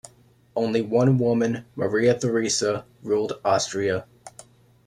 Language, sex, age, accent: English, male, 19-29, United States English